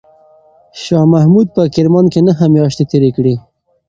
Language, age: Pashto, 19-29